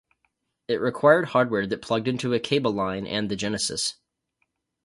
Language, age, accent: English, 19-29, United States English